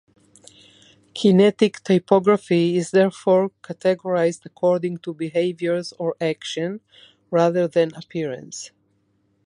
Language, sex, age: English, female, 50-59